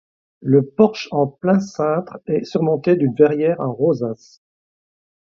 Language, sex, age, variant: French, male, 60-69, Français de métropole